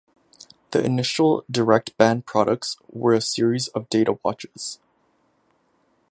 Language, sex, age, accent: English, male, 19-29, Canadian English